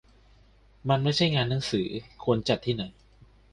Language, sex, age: Thai, male, 19-29